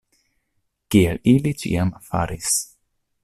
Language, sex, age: Esperanto, male, 30-39